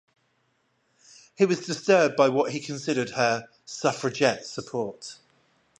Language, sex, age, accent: English, male, 30-39, England English